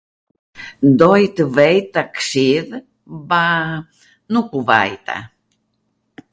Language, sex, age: Arvanitika Albanian, female, 80-89